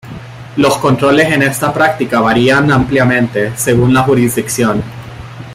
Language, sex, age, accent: Spanish, male, 19-29, América central